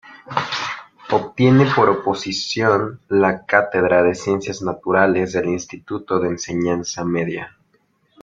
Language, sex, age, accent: Spanish, male, 19-29, México